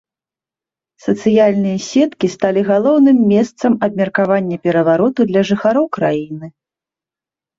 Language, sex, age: Belarusian, female, 30-39